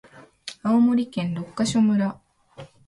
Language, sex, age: Japanese, female, 19-29